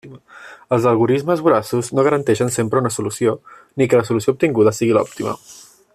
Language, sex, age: Catalan, male, 19-29